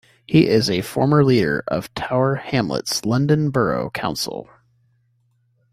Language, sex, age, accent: English, male, 50-59, United States English